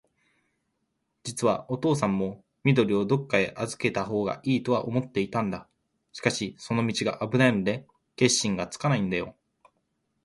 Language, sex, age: Japanese, male, 19-29